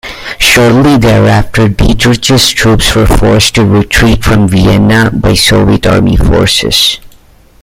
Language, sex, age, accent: English, male, 19-29, United States English